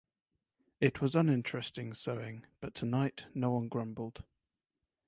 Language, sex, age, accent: English, male, under 19, England English